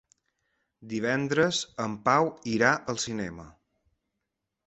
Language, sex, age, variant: Catalan, male, 30-39, Balear